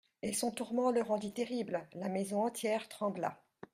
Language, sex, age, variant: French, female, 50-59, Français de métropole